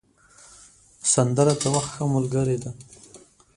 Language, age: Pashto, 19-29